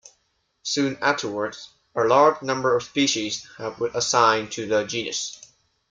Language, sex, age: English, male, 19-29